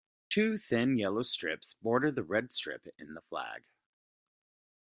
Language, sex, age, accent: English, male, 30-39, United States English